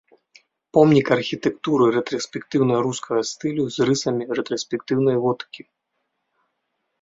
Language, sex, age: Belarusian, male, 30-39